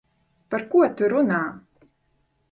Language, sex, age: Latvian, female, 19-29